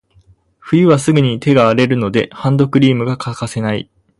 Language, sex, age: Japanese, male, under 19